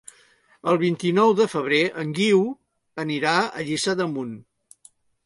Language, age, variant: Catalan, 60-69, Central